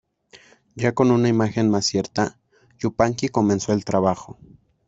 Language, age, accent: Spanish, under 19, México